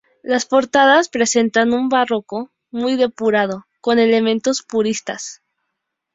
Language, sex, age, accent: Spanish, female, 19-29, México